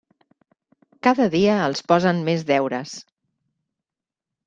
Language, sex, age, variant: Catalan, female, 40-49, Central